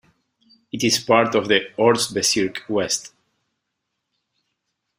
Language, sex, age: English, male, 30-39